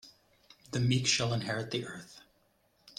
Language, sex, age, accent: English, male, 30-39, United States English